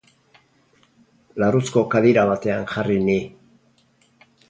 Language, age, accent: Basque, 60-69, Erdialdekoa edo Nafarra (Gipuzkoa, Nafarroa)